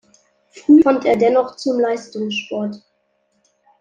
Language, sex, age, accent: German, male, under 19, Deutschland Deutsch